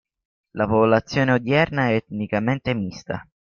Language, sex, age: Italian, male, under 19